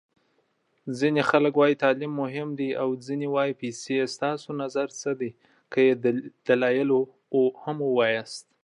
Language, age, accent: Pashto, 19-29, کندهاری لهجه